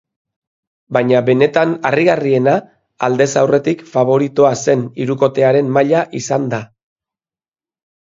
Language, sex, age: Basque, male, 50-59